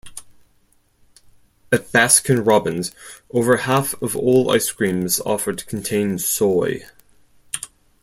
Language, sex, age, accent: English, male, 30-39, United States English